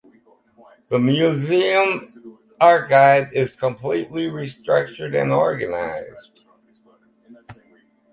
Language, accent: English, Australian English